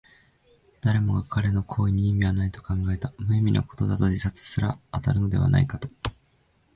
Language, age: Japanese, 19-29